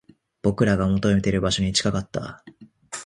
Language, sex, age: Japanese, male, 19-29